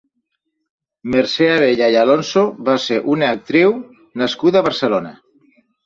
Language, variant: Catalan, Septentrional